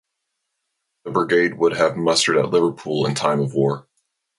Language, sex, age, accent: English, male, 30-39, United States English